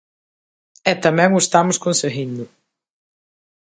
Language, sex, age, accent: Galician, female, 30-39, Atlántico (seseo e gheada)